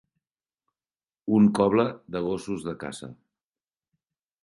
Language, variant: Catalan, Central